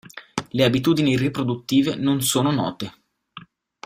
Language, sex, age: Italian, male, 19-29